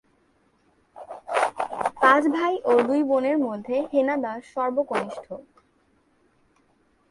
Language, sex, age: Bengali, female, 19-29